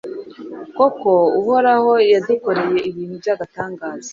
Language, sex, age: Kinyarwanda, female, 40-49